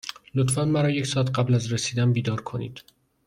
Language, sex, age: Persian, male, 19-29